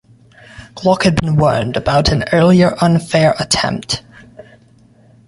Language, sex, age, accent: English, male, 19-29, United States English